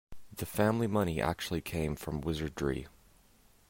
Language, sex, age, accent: English, male, 30-39, New Zealand English